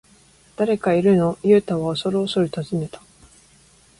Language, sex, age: Japanese, female, 19-29